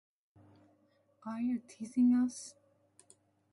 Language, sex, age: Japanese, female, 19-29